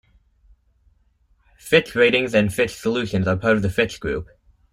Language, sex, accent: English, male, United States English